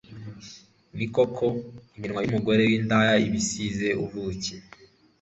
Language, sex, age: Kinyarwanda, male, 19-29